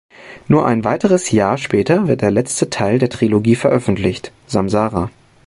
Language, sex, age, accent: German, male, 19-29, Deutschland Deutsch